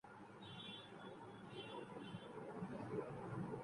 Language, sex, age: Bengali, female, 19-29